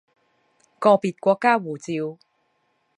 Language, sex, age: Chinese, female, 30-39